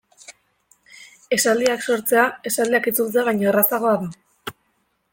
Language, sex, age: Basque, female, 19-29